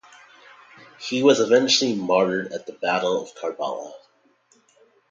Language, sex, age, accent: English, male, under 19, United States English